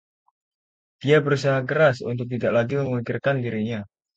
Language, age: Indonesian, 19-29